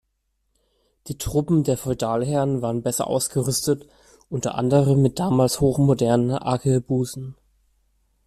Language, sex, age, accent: German, male, 19-29, Deutschland Deutsch